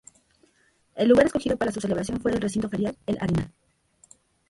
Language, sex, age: Spanish, female, 30-39